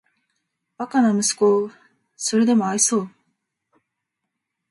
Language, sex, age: Japanese, female, 19-29